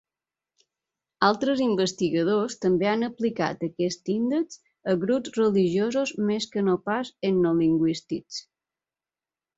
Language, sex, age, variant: Catalan, female, 40-49, Balear